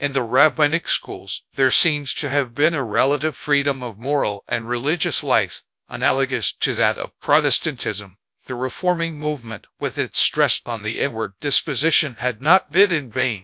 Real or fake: fake